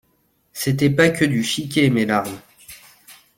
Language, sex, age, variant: French, male, 30-39, Français de métropole